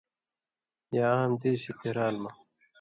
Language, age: Indus Kohistani, 19-29